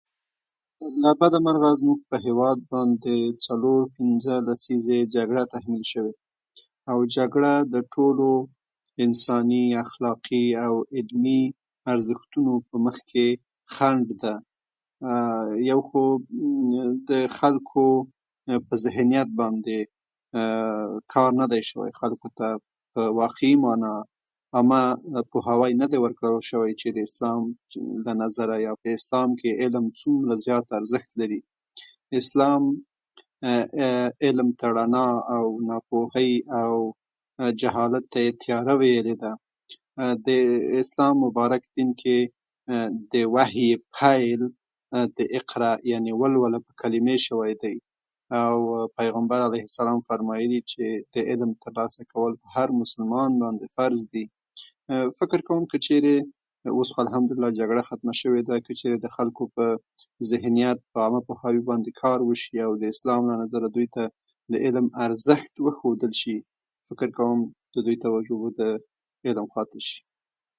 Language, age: Pashto, 30-39